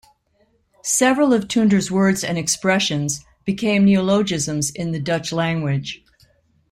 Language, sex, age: English, female, 60-69